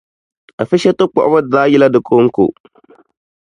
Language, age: Dagbani, 19-29